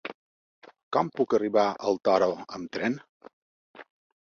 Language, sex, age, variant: Catalan, male, 50-59, Balear